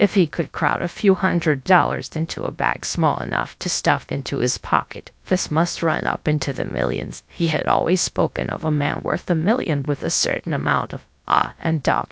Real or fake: fake